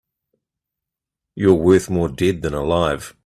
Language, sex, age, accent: English, male, 40-49, New Zealand English